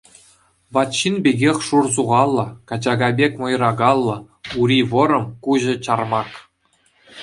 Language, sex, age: Chuvash, male, 19-29